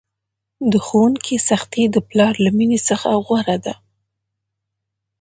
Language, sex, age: Pashto, female, 19-29